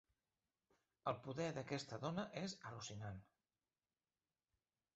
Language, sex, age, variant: Catalan, male, 50-59, Central